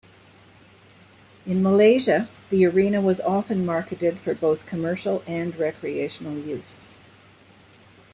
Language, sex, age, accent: English, female, 60-69, Canadian English